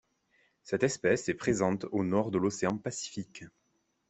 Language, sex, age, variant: French, male, 19-29, Français de métropole